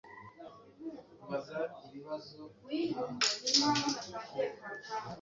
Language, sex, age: Kinyarwanda, female, 19-29